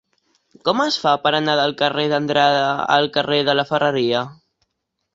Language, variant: Catalan, Central